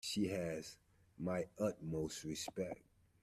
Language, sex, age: English, male, 50-59